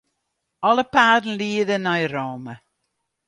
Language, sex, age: Western Frisian, female, 60-69